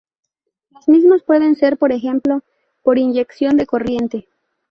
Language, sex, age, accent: Spanish, female, 19-29, México